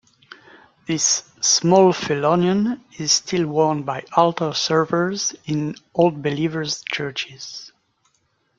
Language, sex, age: English, male, 30-39